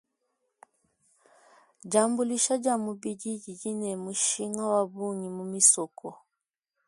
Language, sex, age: Luba-Lulua, female, 19-29